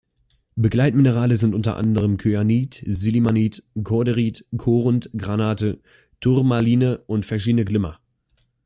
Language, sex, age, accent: German, male, under 19, Deutschland Deutsch